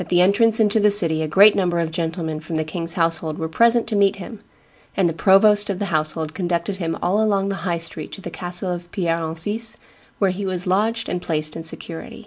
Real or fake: real